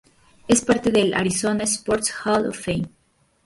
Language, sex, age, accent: Spanish, female, 19-29, México